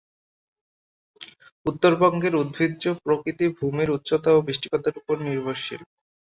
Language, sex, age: Bengali, male, 19-29